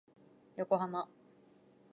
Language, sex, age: Japanese, female, 19-29